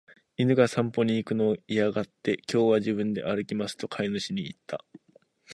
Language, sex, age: Japanese, male, 19-29